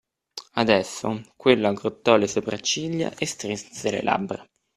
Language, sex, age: Italian, male, 19-29